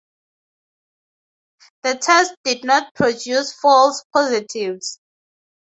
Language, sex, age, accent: English, female, 19-29, Southern African (South Africa, Zimbabwe, Namibia)